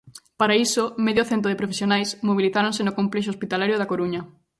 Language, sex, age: Galician, female, 19-29